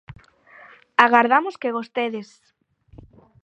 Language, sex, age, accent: Galician, female, under 19, Atlántico (seseo e gheada); Normativo (estándar)